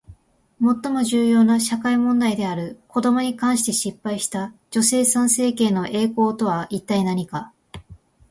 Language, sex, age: Japanese, female, 19-29